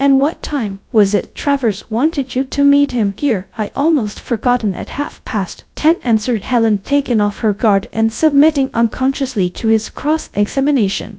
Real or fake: fake